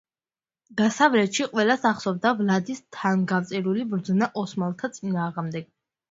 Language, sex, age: Georgian, female, under 19